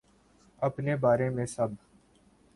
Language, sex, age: Urdu, male, 19-29